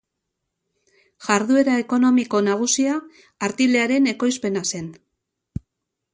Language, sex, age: Basque, female, 50-59